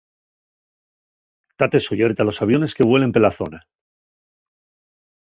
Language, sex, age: Asturian, male, 40-49